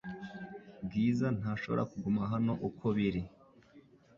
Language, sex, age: Kinyarwanda, male, 19-29